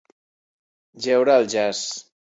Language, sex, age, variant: Catalan, male, 30-39, Central